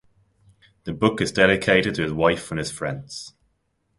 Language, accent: English, England English